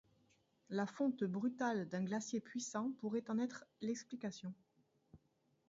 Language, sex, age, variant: French, female, 40-49, Français de métropole